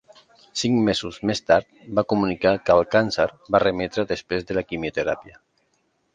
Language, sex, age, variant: Catalan, male, 40-49, Central